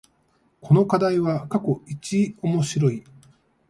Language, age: Japanese, 50-59